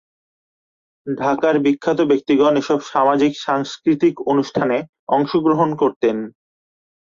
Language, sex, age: Bengali, male, 19-29